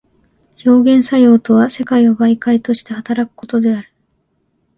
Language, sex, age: Japanese, female, 19-29